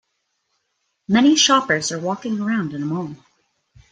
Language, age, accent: English, 19-29, United States English